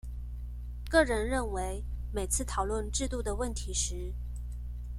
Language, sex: Chinese, female